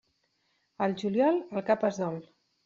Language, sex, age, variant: Catalan, female, 40-49, Central